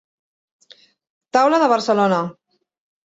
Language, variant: Catalan, Central